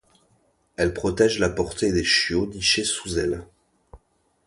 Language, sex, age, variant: French, male, 30-39, Français de métropole